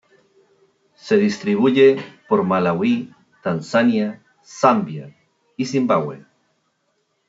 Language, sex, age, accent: Spanish, male, 30-39, Chileno: Chile, Cuyo